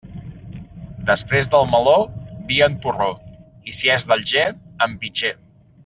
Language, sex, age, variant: Catalan, male, 30-39, Central